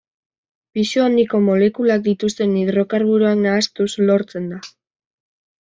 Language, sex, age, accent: Basque, female, under 19, Erdialdekoa edo Nafarra (Gipuzkoa, Nafarroa)